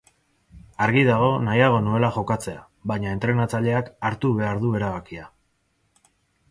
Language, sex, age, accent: Basque, male, 19-29, Erdialdekoa edo Nafarra (Gipuzkoa, Nafarroa)